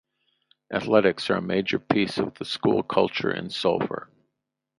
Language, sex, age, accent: English, male, 60-69, United States English